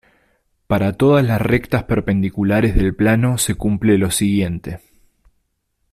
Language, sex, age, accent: Spanish, male, 30-39, Rioplatense: Argentina, Uruguay, este de Bolivia, Paraguay